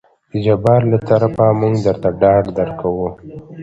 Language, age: Pashto, 19-29